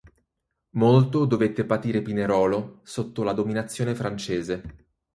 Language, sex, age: Italian, male, 30-39